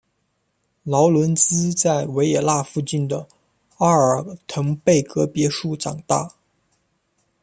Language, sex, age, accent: Chinese, male, 19-29, 出生地：湖北省